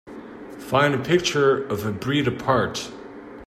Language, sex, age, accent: English, male, 40-49, United States English